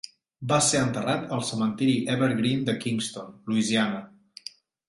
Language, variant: Catalan, Central